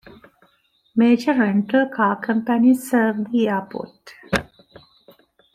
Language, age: English, 50-59